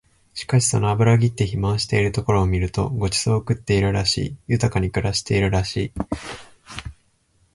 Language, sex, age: Japanese, male, 19-29